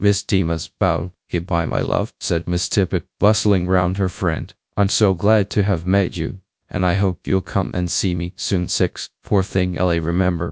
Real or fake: fake